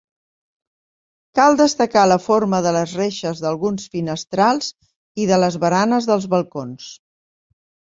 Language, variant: Catalan, Central